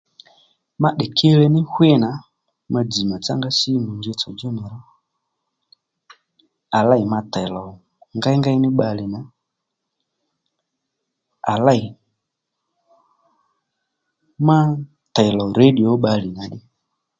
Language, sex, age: Lendu, male, 30-39